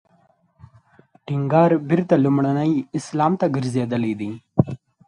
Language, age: Pashto, 19-29